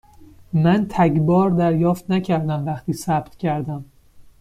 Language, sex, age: Persian, male, 19-29